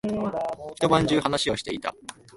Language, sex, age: Japanese, male, 19-29